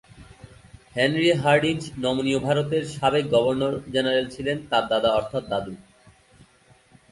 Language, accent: Bengali, Native